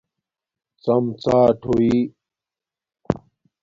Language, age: Domaaki, 30-39